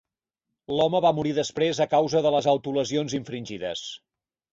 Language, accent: Catalan, nord-oriental